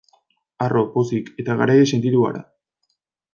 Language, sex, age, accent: Basque, male, 19-29, Erdialdekoa edo Nafarra (Gipuzkoa, Nafarroa)